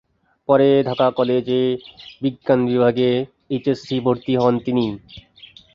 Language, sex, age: Bengali, male, under 19